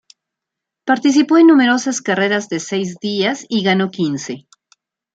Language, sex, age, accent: Spanish, female, 50-59, México